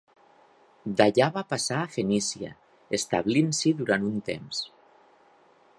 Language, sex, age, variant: Catalan, male, 40-49, Nord-Occidental